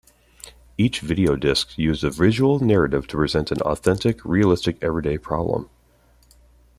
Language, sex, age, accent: English, male, 19-29, United States English